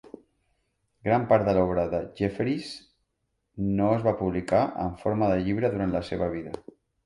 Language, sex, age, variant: Catalan, male, 40-49, Central